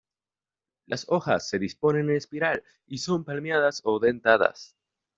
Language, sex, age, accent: Spanish, male, under 19, Andino-Pacífico: Colombia, Perú, Ecuador, oeste de Bolivia y Venezuela andina